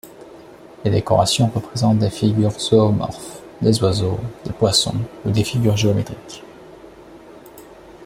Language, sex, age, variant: French, male, 19-29, Français de métropole